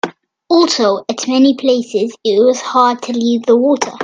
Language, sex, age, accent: English, male, under 19, England English